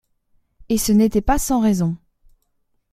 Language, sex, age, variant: French, female, 19-29, Français de métropole